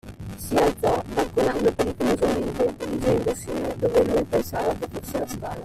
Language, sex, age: Italian, male, under 19